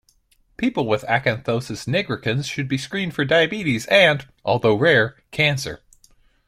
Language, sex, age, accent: English, male, 19-29, United States English